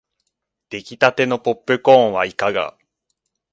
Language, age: Japanese, 19-29